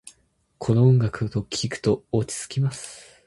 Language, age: Japanese, 19-29